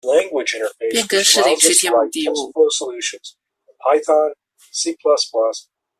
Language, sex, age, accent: Chinese, male, 19-29, 出生地：臺北市